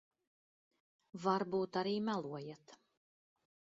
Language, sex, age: Latvian, female, 50-59